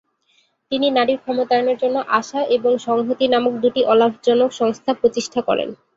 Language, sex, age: Bengali, female, 19-29